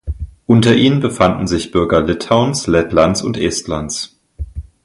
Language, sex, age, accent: German, male, 19-29, Deutschland Deutsch